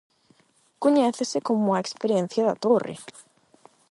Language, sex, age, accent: Galician, female, 19-29, Atlántico (seseo e gheada); Normativo (estándar); Neofalante